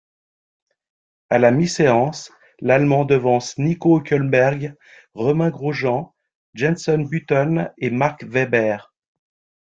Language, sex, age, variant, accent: French, male, 40-49, Français d'Europe, Français de Suisse